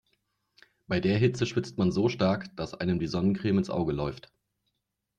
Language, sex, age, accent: German, male, 40-49, Deutschland Deutsch